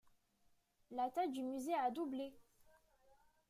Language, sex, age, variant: French, female, under 19, Français de métropole